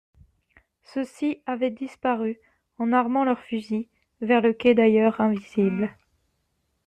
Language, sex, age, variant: French, female, 19-29, Français de métropole